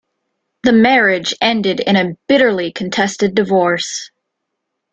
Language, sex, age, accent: English, female, 19-29, United States English